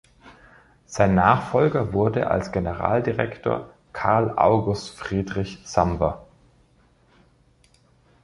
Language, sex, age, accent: German, male, 30-39, Österreichisches Deutsch